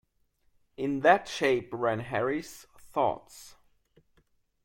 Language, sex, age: English, male, 19-29